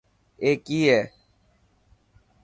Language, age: Dhatki, 30-39